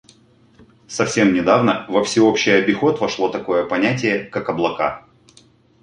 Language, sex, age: Russian, male, 40-49